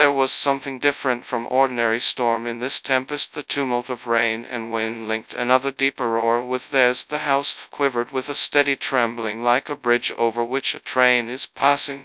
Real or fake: fake